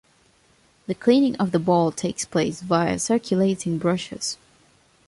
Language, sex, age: English, female, under 19